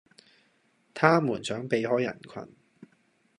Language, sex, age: Cantonese, male, 19-29